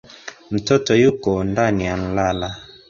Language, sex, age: Swahili, male, 30-39